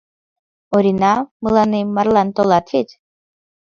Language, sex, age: Mari, female, under 19